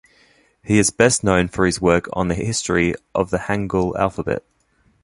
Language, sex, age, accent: English, male, 19-29, Australian English